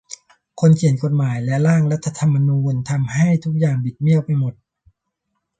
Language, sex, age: Thai, male, 40-49